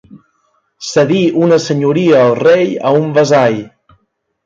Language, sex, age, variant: Catalan, male, 19-29, Balear